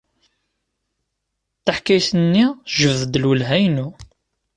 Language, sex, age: Kabyle, male, 19-29